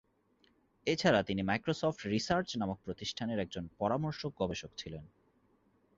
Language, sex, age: Bengali, male, 19-29